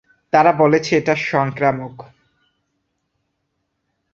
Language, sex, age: Bengali, male, 19-29